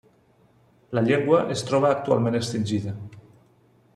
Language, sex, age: Catalan, male, 40-49